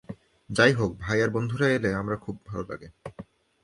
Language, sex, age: Bengali, male, 19-29